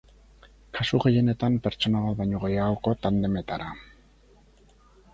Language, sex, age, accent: Basque, male, 50-59, Erdialdekoa edo Nafarra (Gipuzkoa, Nafarroa)